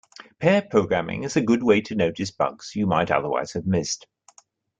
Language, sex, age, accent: English, male, 60-69, England English